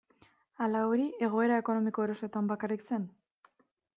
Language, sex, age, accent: Basque, female, 19-29, Mendebalekoa (Araba, Bizkaia, Gipuzkoako mendebaleko herri batzuk)